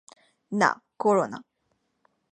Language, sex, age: Bengali, female, 19-29